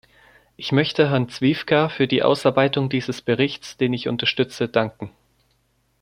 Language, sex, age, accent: German, male, under 19, Deutschland Deutsch